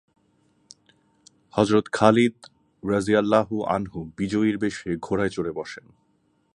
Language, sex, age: Bengali, male, 30-39